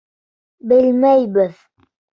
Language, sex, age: Bashkir, male, under 19